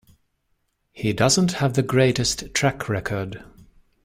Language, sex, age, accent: English, male, 40-49, England English